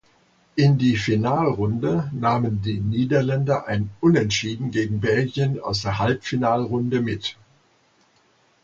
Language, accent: German, Deutschland Deutsch